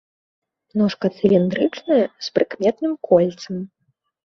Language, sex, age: Belarusian, female, 19-29